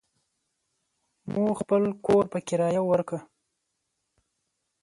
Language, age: Pashto, 19-29